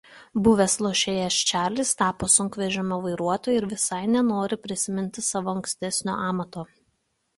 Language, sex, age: Lithuanian, female, 30-39